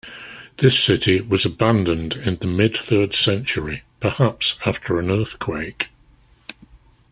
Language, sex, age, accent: English, male, 60-69, England English